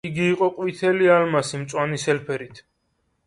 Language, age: Georgian, 19-29